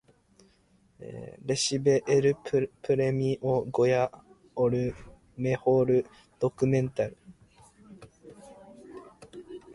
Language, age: Spanish, 19-29